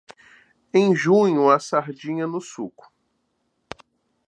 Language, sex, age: Portuguese, male, 40-49